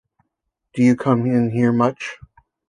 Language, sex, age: English, male, 30-39